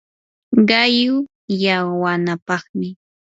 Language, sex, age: Yanahuanca Pasco Quechua, female, 19-29